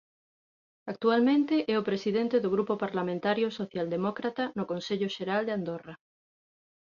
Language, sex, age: Galician, female, 40-49